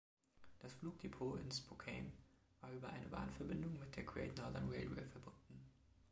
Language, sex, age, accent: German, male, 19-29, Deutschland Deutsch